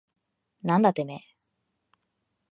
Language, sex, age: Japanese, female, 19-29